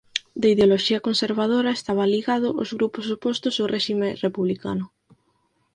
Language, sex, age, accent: Galician, female, under 19, Normativo (estándar)